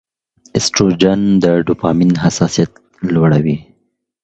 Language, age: Pashto, 19-29